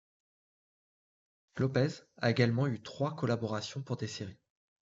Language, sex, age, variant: French, male, 30-39, Français de métropole